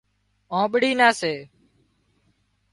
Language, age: Wadiyara Koli, 19-29